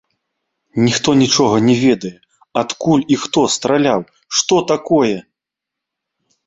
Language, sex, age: Belarusian, male, 30-39